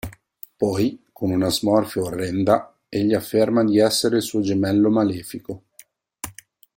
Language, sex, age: Italian, male, 30-39